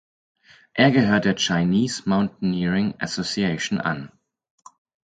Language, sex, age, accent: German, male, 19-29, Deutschland Deutsch; Hochdeutsch